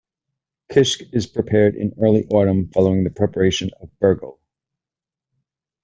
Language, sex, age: English, male, 40-49